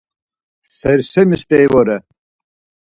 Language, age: Laz, 60-69